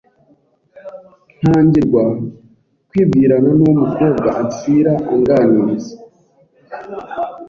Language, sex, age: Kinyarwanda, male, 30-39